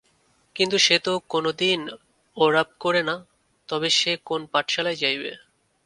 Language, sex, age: Bengali, male, 19-29